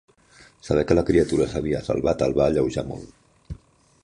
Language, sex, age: Catalan, male, 50-59